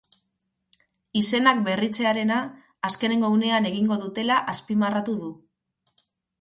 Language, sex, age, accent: Basque, female, 40-49, Mendebalekoa (Araba, Bizkaia, Gipuzkoako mendebaleko herri batzuk)